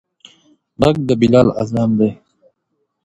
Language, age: Pashto, 19-29